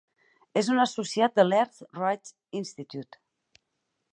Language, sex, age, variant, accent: Catalan, female, 40-49, Central, Camp de Tarragona